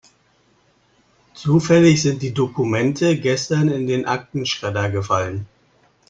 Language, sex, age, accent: German, male, 30-39, Deutschland Deutsch